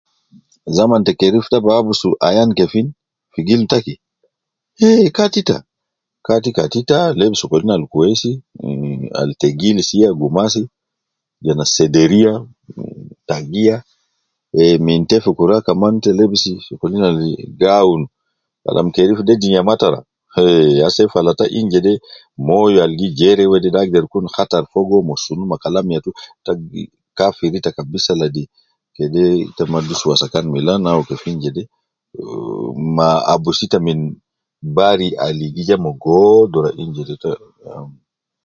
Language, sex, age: Nubi, male, 50-59